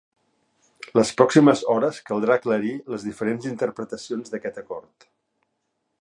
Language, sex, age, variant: Catalan, male, 50-59, Central